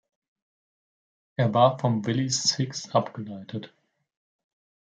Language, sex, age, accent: German, male, 19-29, Deutschland Deutsch